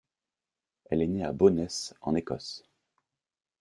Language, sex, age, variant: French, male, 19-29, Français de métropole